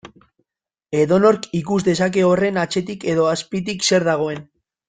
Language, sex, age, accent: Basque, male, 19-29, Mendebalekoa (Araba, Bizkaia, Gipuzkoako mendebaleko herri batzuk)